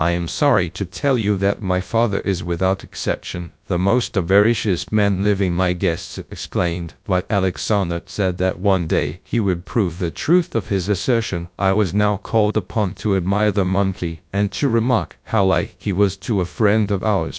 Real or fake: fake